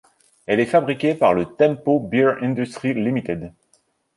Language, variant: French, Français de métropole